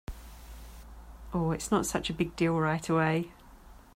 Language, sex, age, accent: English, female, 40-49, England English